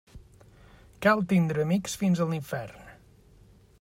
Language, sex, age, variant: Catalan, male, 40-49, Balear